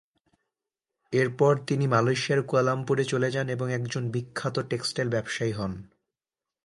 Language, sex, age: Bengali, male, 19-29